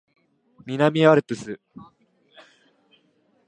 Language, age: Japanese, 19-29